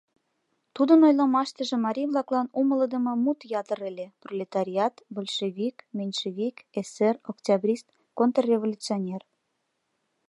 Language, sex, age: Mari, female, 19-29